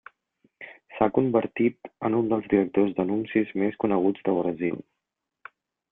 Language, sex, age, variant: Catalan, male, 19-29, Central